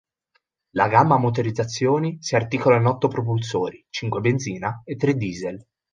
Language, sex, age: Italian, male, 19-29